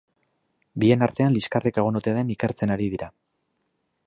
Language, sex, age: Basque, male, 30-39